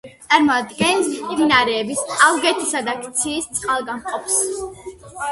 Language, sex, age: Georgian, female, under 19